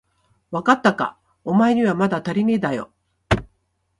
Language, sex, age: Japanese, female, 60-69